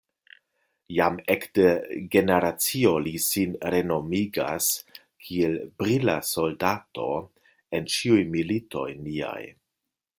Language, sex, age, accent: Esperanto, male, 50-59, Internacia